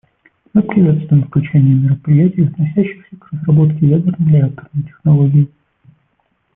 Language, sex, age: Russian, male, 30-39